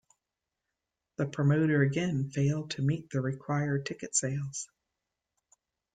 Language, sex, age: English, female, 50-59